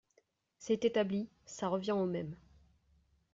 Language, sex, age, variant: French, female, 19-29, Français de métropole